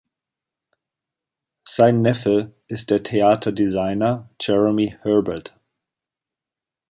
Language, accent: German, Deutschland Deutsch